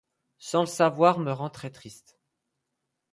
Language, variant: French, Français de métropole